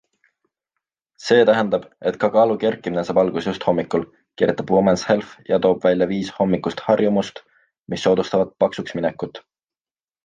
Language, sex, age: Estonian, male, 19-29